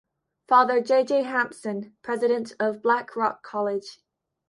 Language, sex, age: English, female, under 19